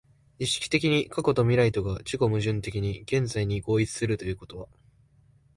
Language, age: Japanese, 19-29